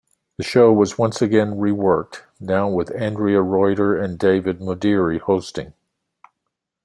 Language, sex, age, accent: English, male, 60-69, United States English